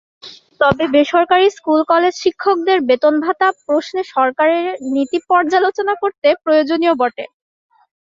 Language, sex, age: Bengali, male, under 19